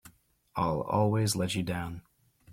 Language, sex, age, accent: English, male, 19-29, United States English